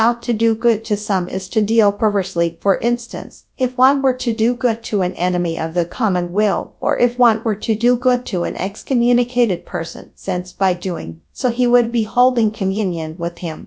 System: TTS, GradTTS